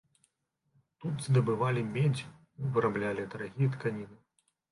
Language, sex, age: Belarusian, male, 30-39